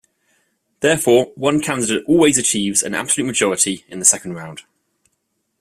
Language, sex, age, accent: English, male, 30-39, England English